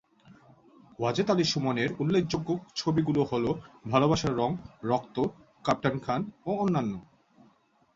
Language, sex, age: Bengali, male, 19-29